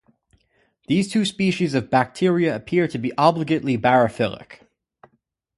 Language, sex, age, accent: English, male, 19-29, United States English